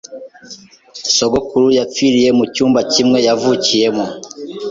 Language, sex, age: Kinyarwanda, male, 19-29